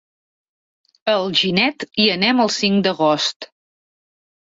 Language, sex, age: Catalan, female, 40-49